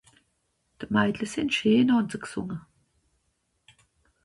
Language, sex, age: Swiss German, female, 60-69